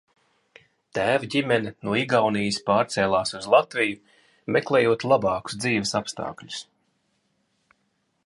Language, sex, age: Latvian, male, 40-49